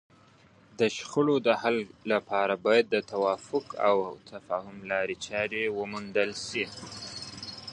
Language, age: Pashto, 19-29